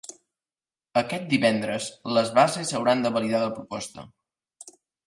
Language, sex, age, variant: Catalan, male, under 19, Septentrional